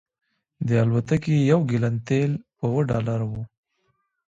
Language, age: Pashto, 19-29